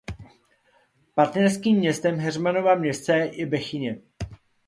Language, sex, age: Czech, male, 40-49